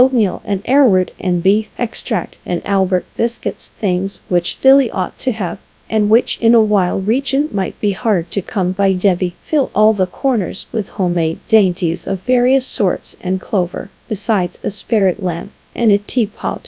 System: TTS, GradTTS